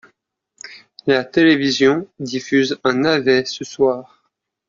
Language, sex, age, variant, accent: French, male, 30-39, Français d'Europe, Français de Suisse